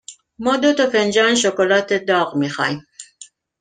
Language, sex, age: Persian, female, 50-59